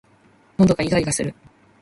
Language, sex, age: Japanese, female, 19-29